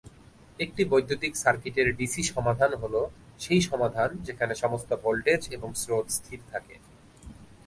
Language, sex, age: Bengali, male, 19-29